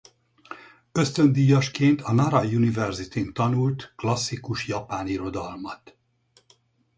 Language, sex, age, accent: Hungarian, male, 70-79, budapesti